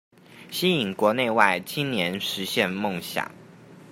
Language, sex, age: Chinese, male, 19-29